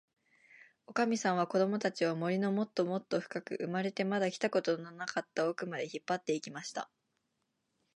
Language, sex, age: Japanese, female, 19-29